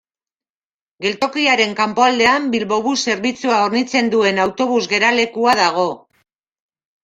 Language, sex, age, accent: Basque, male, 19-29, Mendebalekoa (Araba, Bizkaia, Gipuzkoako mendebaleko herri batzuk)